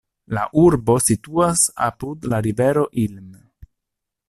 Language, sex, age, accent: Esperanto, male, 30-39, Internacia